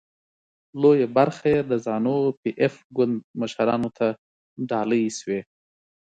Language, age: Pashto, 30-39